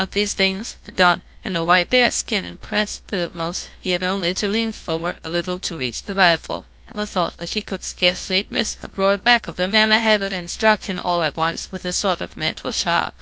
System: TTS, GlowTTS